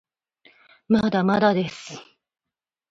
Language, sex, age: Japanese, female, 40-49